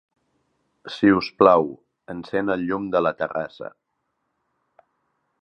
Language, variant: Catalan, Central